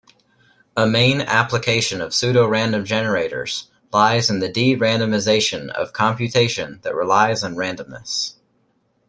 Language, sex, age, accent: English, male, under 19, United States English